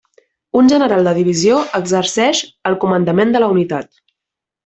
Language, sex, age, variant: Catalan, female, 19-29, Central